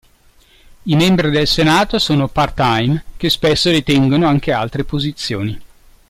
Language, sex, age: Italian, male, 40-49